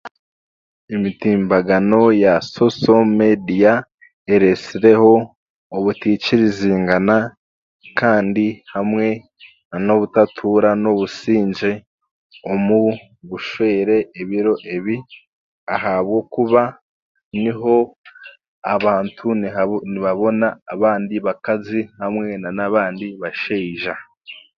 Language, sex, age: Chiga, male, 19-29